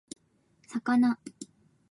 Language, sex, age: Japanese, female, 19-29